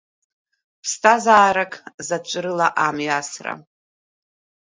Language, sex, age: Abkhazian, female, 30-39